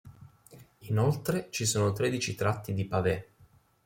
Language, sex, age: Italian, male, 19-29